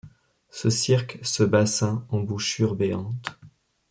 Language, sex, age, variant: French, male, 19-29, Français de métropole